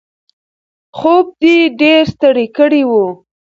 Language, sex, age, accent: Pashto, female, under 19, کندهاری لهجه